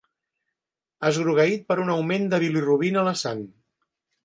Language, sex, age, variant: Catalan, male, 50-59, Central